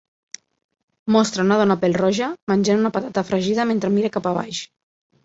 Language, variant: Catalan, Central